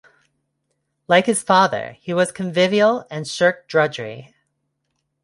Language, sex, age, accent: English, female, 30-39, United States English